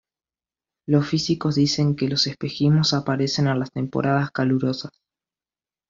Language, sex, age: Spanish, male, under 19